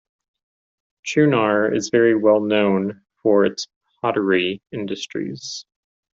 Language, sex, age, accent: English, male, 30-39, United States English